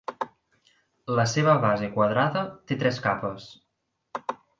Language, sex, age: Catalan, male, 19-29